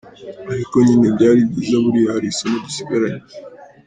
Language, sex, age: Kinyarwanda, male, under 19